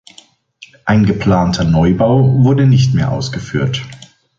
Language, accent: German, Deutschland Deutsch